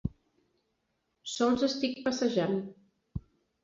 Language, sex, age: Catalan, female, 40-49